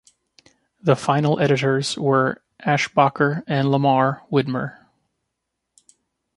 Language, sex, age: English, male, 30-39